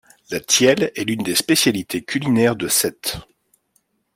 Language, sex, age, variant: French, male, 40-49, Français de métropole